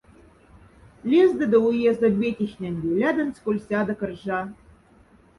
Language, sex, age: Moksha, female, 40-49